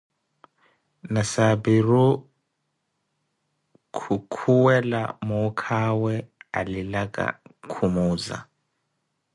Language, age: Koti, 30-39